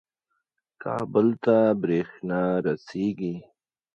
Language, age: Pashto, 30-39